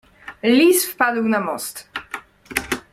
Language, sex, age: Polish, female, 19-29